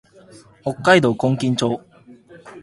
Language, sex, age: Japanese, male, under 19